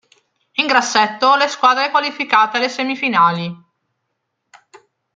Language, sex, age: Italian, female, 30-39